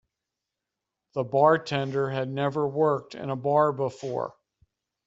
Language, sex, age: English, male, 60-69